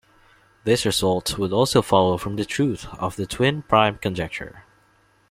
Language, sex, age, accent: English, male, 19-29, Filipino